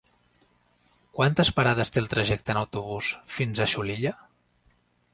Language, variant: Catalan, Central